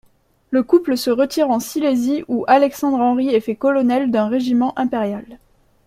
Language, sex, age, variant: French, female, 19-29, Français de métropole